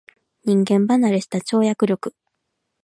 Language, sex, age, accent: Japanese, female, 19-29, 関西